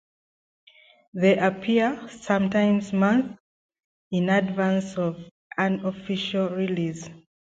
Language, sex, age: English, female, 30-39